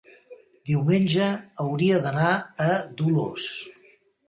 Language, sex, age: Catalan, male, 80-89